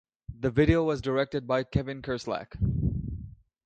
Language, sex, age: English, male, 19-29